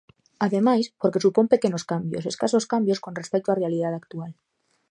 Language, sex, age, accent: Galician, female, 19-29, Normativo (estándar)